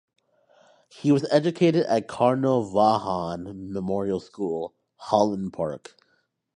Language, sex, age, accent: English, male, under 19, United States English